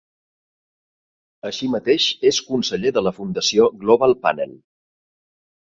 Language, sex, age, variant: Catalan, male, 40-49, Septentrional